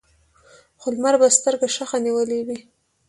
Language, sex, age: Pashto, female, 19-29